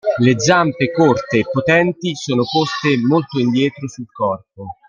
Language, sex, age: Italian, male, 50-59